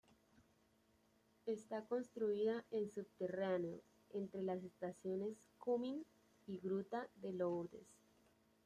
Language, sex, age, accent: Spanish, male, 19-29, Caribe: Cuba, Venezuela, Puerto Rico, República Dominicana, Panamá, Colombia caribeña, México caribeño, Costa del golfo de México